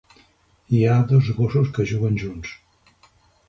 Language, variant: Catalan, Central